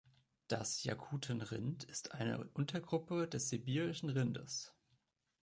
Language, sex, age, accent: German, male, 19-29, Deutschland Deutsch